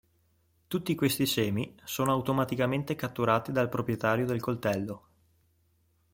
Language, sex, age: Italian, male, 19-29